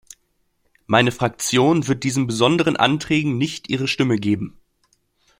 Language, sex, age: German, male, 19-29